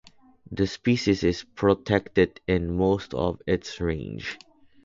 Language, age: English, 19-29